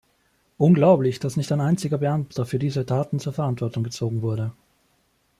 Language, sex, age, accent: German, male, 30-39, Österreichisches Deutsch